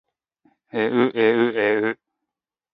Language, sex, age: Japanese, male, 30-39